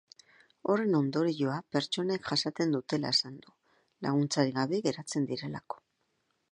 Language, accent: Basque, Erdialdekoa edo Nafarra (Gipuzkoa, Nafarroa)